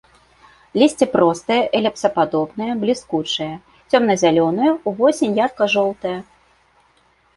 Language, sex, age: Belarusian, female, 30-39